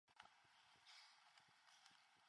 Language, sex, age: English, female, 19-29